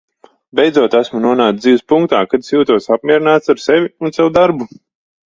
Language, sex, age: Latvian, male, 30-39